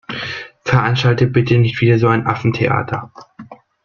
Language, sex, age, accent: German, male, 19-29, Deutschland Deutsch